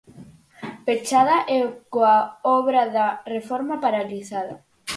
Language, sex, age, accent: Galician, female, under 19, Normativo (estándar)